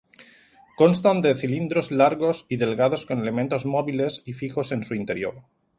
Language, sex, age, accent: Spanish, male, 40-49, España: Sur peninsular (Andalucia, Extremadura, Murcia)